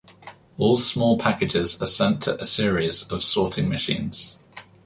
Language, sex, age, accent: English, male, 19-29, England English